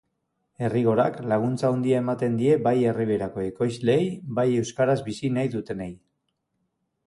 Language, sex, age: Basque, male, 40-49